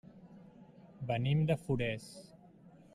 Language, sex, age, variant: Catalan, male, 30-39, Central